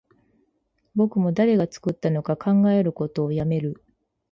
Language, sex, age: Japanese, female, 30-39